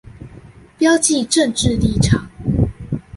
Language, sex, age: Chinese, female, under 19